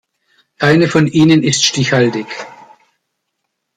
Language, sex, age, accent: German, male, 60-69, Deutschland Deutsch